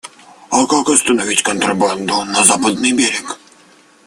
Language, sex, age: Russian, male, 19-29